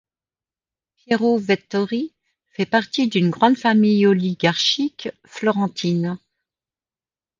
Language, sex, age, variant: French, female, 50-59, Français de métropole